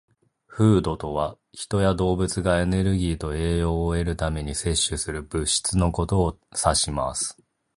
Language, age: Japanese, 30-39